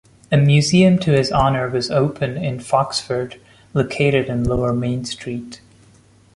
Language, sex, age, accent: English, male, 30-39, India and South Asia (India, Pakistan, Sri Lanka)